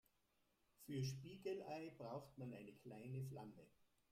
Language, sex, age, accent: German, male, 70-79, Österreichisches Deutsch